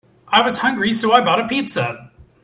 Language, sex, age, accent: English, male, 19-29, United States English